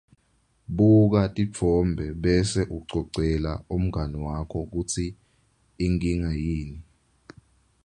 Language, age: Swati, 19-29